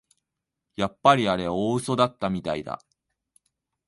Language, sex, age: Japanese, male, 19-29